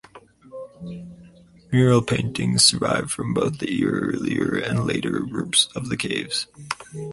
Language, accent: English, United States English